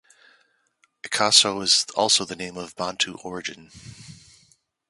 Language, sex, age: English, male, 40-49